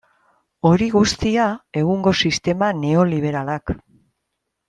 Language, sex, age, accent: Basque, female, 50-59, Erdialdekoa edo Nafarra (Gipuzkoa, Nafarroa)